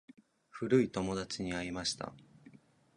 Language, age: Japanese, 19-29